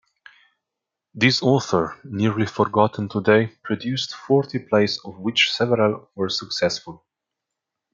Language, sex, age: English, male, 19-29